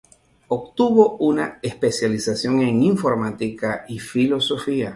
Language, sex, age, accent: Spanish, male, 40-49, Caribe: Cuba, Venezuela, Puerto Rico, República Dominicana, Panamá, Colombia caribeña, México caribeño, Costa del golfo de México